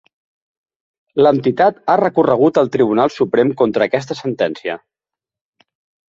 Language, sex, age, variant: Catalan, male, 30-39, Central